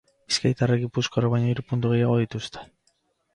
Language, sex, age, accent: Basque, male, 30-39, Mendebalekoa (Araba, Bizkaia, Gipuzkoako mendebaleko herri batzuk)